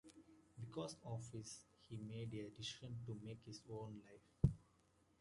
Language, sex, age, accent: English, male, 19-29, United States English